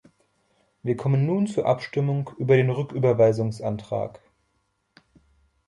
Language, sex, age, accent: German, male, 30-39, Deutschland Deutsch